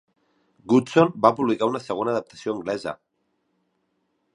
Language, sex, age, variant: Catalan, male, 30-39, Central